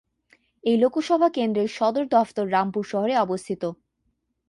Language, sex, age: Bengali, female, 19-29